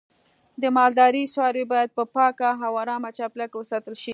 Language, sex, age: Pashto, female, 30-39